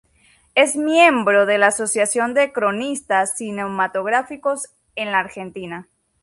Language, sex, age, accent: Spanish, female, 19-29, América central; Caribe: Cuba, Venezuela, Puerto Rico, República Dominicana, Panamá, Colombia caribeña, México caribeño, Costa del golfo de México